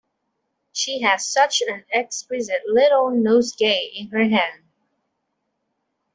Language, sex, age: English, female, under 19